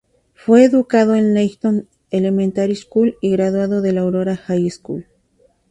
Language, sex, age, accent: Spanish, female, 40-49, México